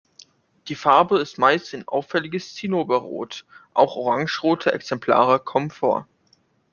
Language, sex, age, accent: German, male, under 19, Deutschland Deutsch